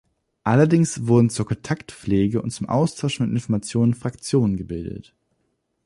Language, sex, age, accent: German, male, 19-29, Deutschland Deutsch